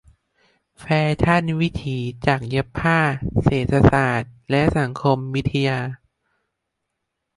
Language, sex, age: Thai, male, under 19